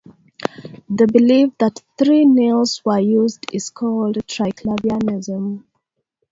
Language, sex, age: English, female, 19-29